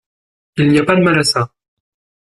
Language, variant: French, Français de métropole